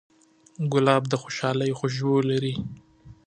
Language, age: Pashto, 19-29